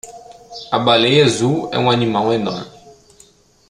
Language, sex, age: Portuguese, male, 19-29